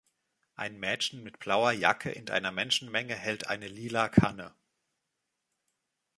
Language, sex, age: German, male, 30-39